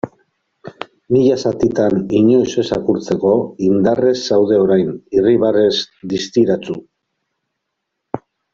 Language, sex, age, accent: Basque, male, 40-49, Mendebalekoa (Araba, Bizkaia, Gipuzkoako mendebaleko herri batzuk)